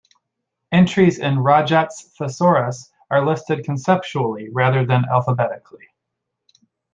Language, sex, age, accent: English, male, 19-29, United States English